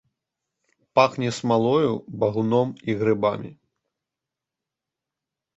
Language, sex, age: Belarusian, male, 19-29